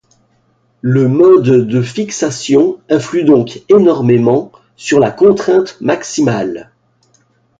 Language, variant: French, Français de métropole